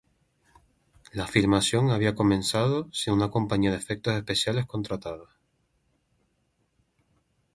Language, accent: Spanish, España: Islas Canarias